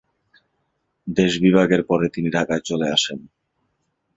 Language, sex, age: Bengali, male, 19-29